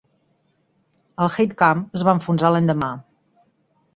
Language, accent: Catalan, Garrotxi